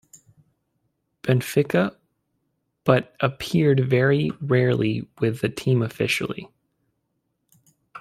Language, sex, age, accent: English, male, 19-29, United States English